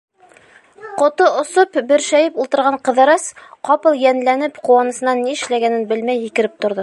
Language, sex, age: Bashkir, female, 30-39